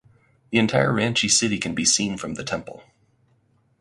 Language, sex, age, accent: English, male, 30-39, United States English